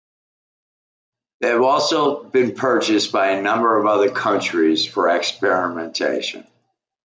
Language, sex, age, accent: English, male, 60-69, United States English